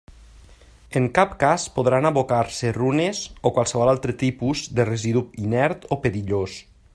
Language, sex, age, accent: Catalan, male, 30-39, valencià